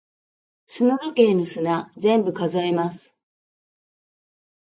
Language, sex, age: Japanese, female, 50-59